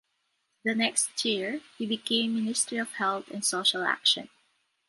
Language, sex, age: English, female, 19-29